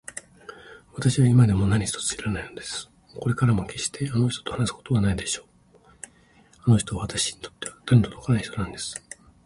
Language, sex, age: Japanese, male, 50-59